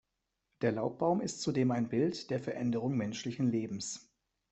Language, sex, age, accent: German, male, 19-29, Deutschland Deutsch